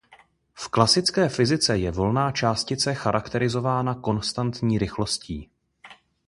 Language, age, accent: Czech, 19-29, pražský